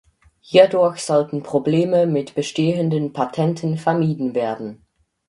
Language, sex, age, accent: German, male, under 19, Schweizerdeutsch